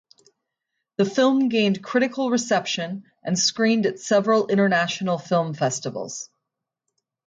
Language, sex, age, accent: English, female, 30-39, United States English